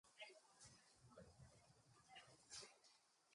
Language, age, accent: English, 19-29, United States English